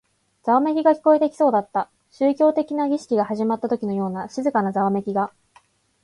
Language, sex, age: Japanese, female, 19-29